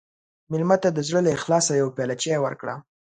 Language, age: Pashto, under 19